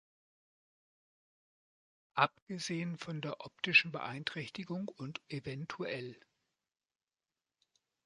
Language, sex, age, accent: German, male, 50-59, Deutschland Deutsch